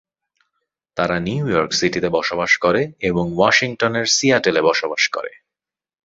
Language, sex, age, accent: Bengali, male, 30-39, চলিত